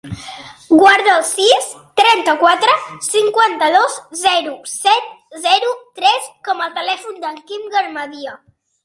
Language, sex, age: Catalan, female, under 19